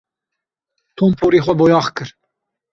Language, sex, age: Kurdish, male, 19-29